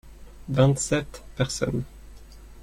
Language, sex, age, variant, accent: French, male, 19-29, Français d'Europe, Français de Suisse